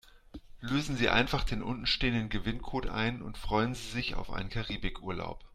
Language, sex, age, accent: German, male, 40-49, Deutschland Deutsch